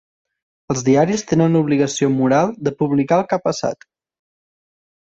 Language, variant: Catalan, Central